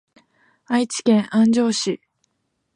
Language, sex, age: Japanese, female, 19-29